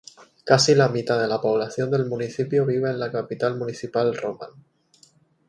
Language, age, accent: Spanish, 19-29, España: Islas Canarias